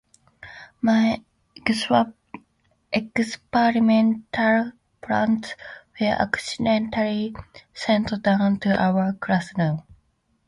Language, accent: English, United States English